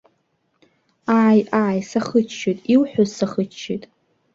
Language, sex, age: Abkhazian, female, under 19